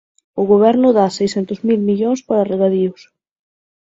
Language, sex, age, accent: Galician, female, 19-29, Atlántico (seseo e gheada); Normativo (estándar)